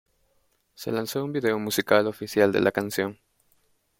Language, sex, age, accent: Spanish, male, 19-29, Andino-Pacífico: Colombia, Perú, Ecuador, oeste de Bolivia y Venezuela andina